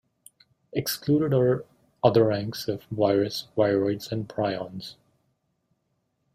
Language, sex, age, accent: English, male, 19-29, United States English